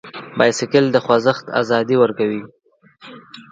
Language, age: Pashto, under 19